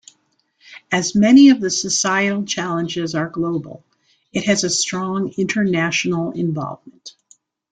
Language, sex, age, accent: English, female, 60-69, United States English